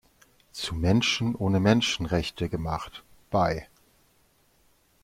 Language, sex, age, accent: German, male, 40-49, Deutschland Deutsch